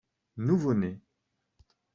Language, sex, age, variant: French, male, 40-49, Français de métropole